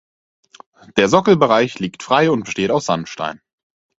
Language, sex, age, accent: German, male, 19-29, Deutschland Deutsch